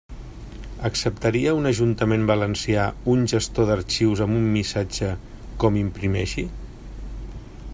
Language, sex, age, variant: Catalan, male, 50-59, Central